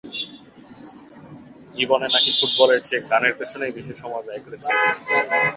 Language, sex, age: Bengali, male, 19-29